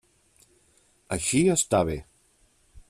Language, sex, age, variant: Catalan, male, 50-59, Central